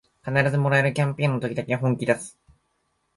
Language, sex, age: Japanese, male, 19-29